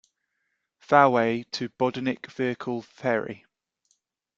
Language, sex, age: English, male, 40-49